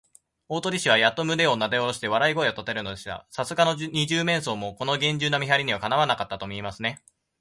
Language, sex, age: Japanese, male, 19-29